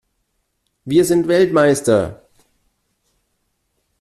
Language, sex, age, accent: German, male, 40-49, Deutschland Deutsch